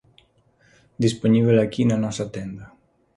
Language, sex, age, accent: Galician, male, 30-39, Normativo (estándar)